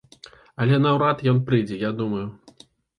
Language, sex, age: Belarusian, male, 30-39